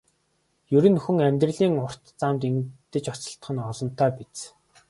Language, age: Mongolian, 19-29